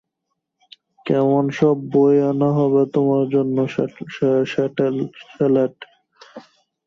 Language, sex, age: Bengali, male, 19-29